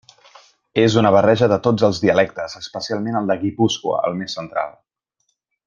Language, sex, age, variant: Catalan, male, 19-29, Central